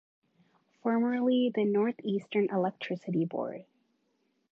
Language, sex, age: English, female, under 19